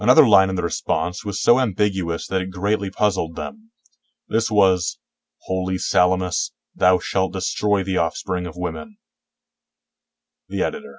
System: none